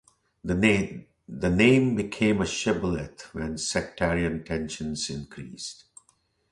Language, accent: English, India and South Asia (India, Pakistan, Sri Lanka)